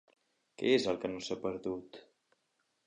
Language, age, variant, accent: Catalan, under 19, Central, central